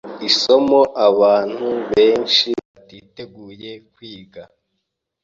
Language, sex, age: Kinyarwanda, male, 19-29